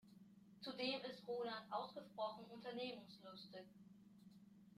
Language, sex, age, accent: German, male, under 19, Deutschland Deutsch